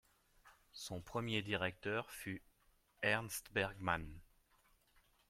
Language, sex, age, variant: French, male, 40-49, Français de métropole